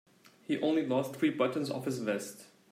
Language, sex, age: English, male, 30-39